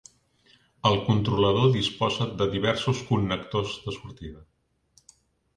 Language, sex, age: Catalan, male, 50-59